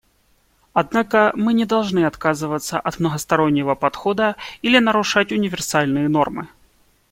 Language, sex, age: Russian, male, 19-29